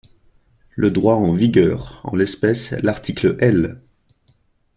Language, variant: French, Français de métropole